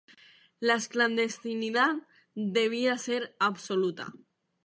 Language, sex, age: Spanish, female, 19-29